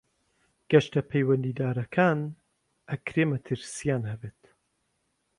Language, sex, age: Central Kurdish, male, 30-39